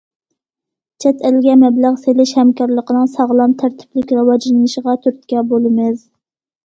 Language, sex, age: Uyghur, female, 19-29